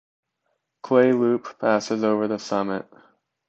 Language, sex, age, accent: English, male, under 19, United States English